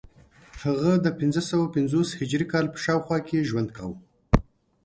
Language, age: Pashto, 30-39